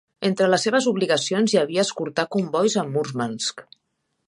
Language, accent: Catalan, central; nord-occidental